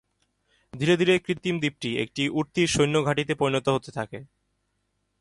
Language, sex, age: Bengali, male, 19-29